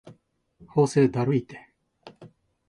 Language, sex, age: Japanese, male, 40-49